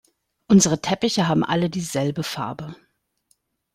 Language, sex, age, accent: German, female, 40-49, Deutschland Deutsch